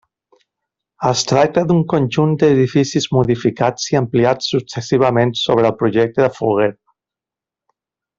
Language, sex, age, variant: Catalan, male, 40-49, Central